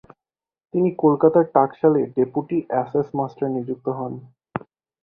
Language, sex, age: Bengali, male, 19-29